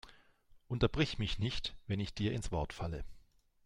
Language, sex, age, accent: German, male, 40-49, Deutschland Deutsch